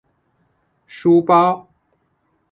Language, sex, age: Chinese, male, 19-29